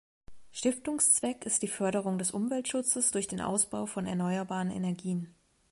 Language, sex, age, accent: German, female, 30-39, Deutschland Deutsch